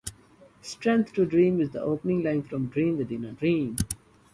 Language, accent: English, India and South Asia (India, Pakistan, Sri Lanka)